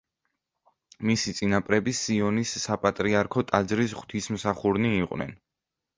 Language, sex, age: Georgian, male, under 19